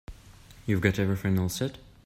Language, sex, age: English, male, under 19